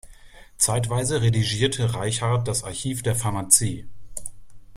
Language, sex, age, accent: German, male, 30-39, Deutschland Deutsch